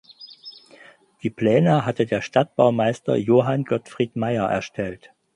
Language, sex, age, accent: German, male, 50-59, Deutschland Deutsch